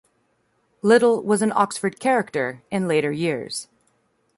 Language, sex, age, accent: English, female, 30-39, United States English